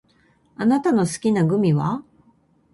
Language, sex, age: Japanese, female, 50-59